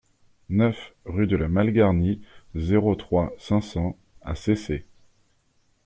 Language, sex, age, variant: French, male, 30-39, Français de métropole